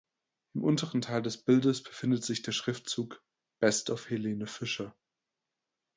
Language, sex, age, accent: German, male, 19-29, Deutschland Deutsch